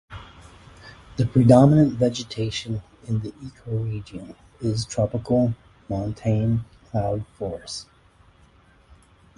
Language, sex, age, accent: English, male, 40-49, United States English